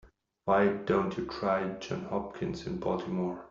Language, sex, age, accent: English, male, 30-39, United States English